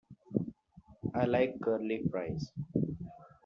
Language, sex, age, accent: English, male, 19-29, India and South Asia (India, Pakistan, Sri Lanka)